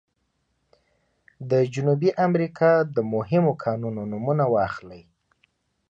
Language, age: Pashto, 19-29